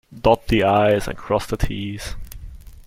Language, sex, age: English, male, 30-39